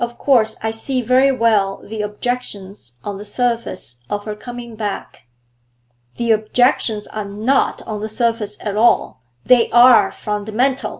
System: none